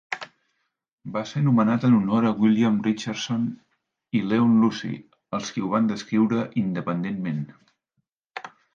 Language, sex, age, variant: Catalan, male, 50-59, Central